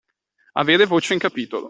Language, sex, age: Italian, male, 19-29